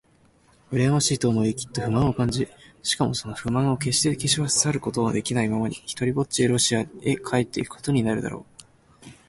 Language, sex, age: Japanese, male, 19-29